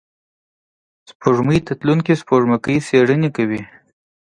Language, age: Pashto, 19-29